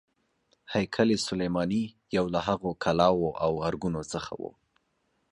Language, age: Pashto, 19-29